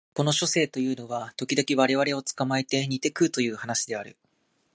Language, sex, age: Japanese, male, 19-29